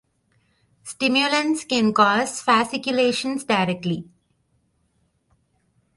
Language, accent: English, India and South Asia (India, Pakistan, Sri Lanka)